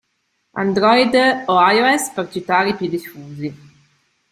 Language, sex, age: Italian, female, 30-39